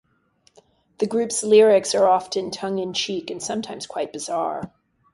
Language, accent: English, United States English